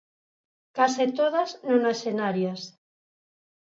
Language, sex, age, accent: Galician, female, 50-59, Normativo (estándar)